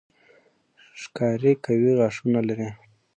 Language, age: Pashto, 19-29